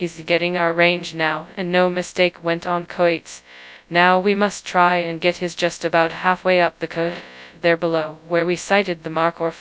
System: TTS, FastPitch